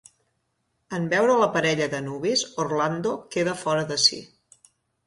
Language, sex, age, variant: Catalan, female, 40-49, Central